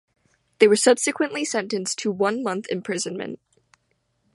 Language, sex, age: English, female, 19-29